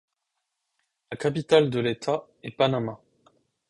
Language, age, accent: French, 19-29, Français du Maroc